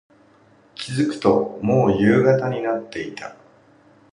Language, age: Japanese, 50-59